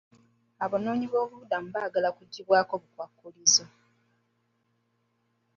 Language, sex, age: Ganda, female, 30-39